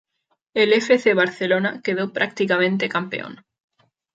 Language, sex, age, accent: Spanish, female, 19-29, España: Norte peninsular (Asturias, Castilla y León, Cantabria, País Vasco, Navarra, Aragón, La Rioja, Guadalajara, Cuenca)